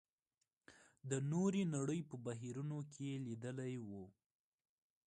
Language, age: Pashto, 19-29